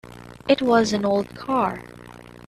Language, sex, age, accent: English, female, 19-29, Filipino